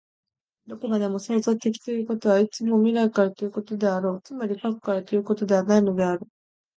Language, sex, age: Japanese, female, 19-29